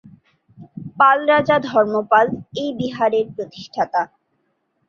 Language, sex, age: Bengali, female, 19-29